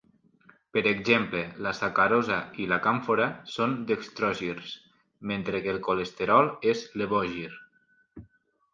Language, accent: Catalan, Lleidatà